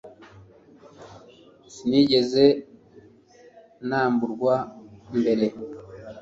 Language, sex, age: Kinyarwanda, male, 40-49